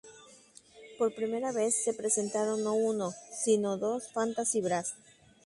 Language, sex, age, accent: Spanish, female, 30-39, México